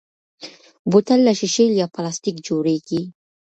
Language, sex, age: Pashto, female, under 19